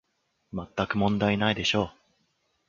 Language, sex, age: Japanese, male, under 19